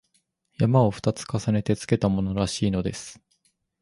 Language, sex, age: Japanese, male, 19-29